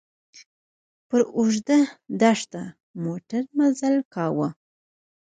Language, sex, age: Pashto, female, 30-39